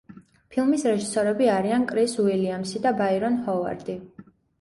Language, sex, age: Georgian, female, 19-29